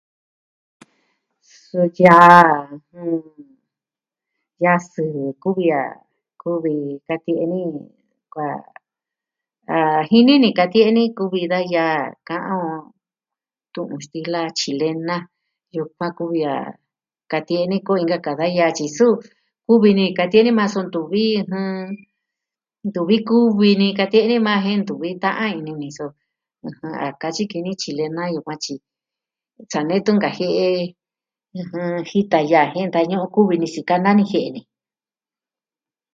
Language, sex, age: Southwestern Tlaxiaco Mixtec, female, 60-69